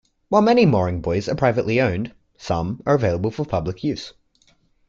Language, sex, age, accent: English, male, under 19, Australian English